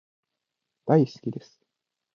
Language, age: Japanese, 19-29